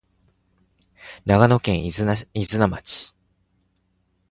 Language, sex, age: Japanese, male, 40-49